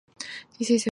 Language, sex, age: English, female, 19-29